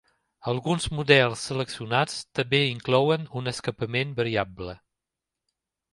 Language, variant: Catalan, Septentrional